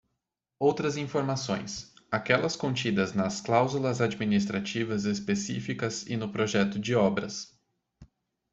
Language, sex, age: Portuguese, male, 19-29